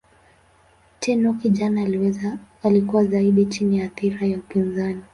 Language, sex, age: Swahili, female, 19-29